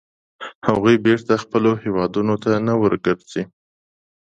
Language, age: Pashto, 30-39